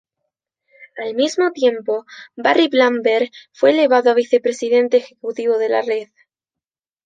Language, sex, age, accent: Spanish, female, under 19, España: Sur peninsular (Andalucia, Extremadura, Murcia)